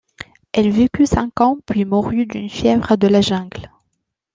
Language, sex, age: French, female, 30-39